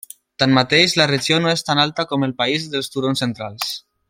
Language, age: Catalan, 19-29